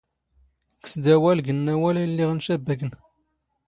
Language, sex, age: Standard Moroccan Tamazight, male, 30-39